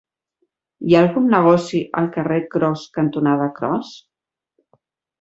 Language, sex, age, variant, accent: Catalan, female, 40-49, Central, tarragoní